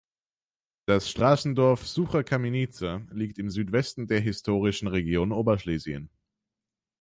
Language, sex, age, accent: German, male, under 19, Deutschland Deutsch; Österreichisches Deutsch